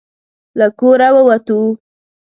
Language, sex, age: Pashto, female, 19-29